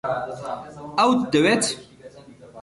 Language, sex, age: Central Kurdish, male, 19-29